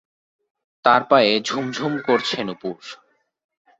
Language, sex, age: Bengali, male, 30-39